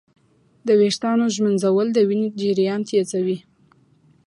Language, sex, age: Pashto, female, 19-29